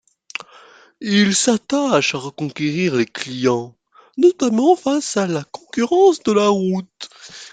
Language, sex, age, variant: French, male, under 19, Français de métropole